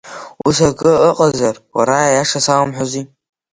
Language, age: Abkhazian, under 19